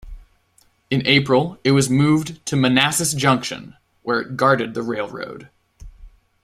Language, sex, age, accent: English, male, 19-29, United States English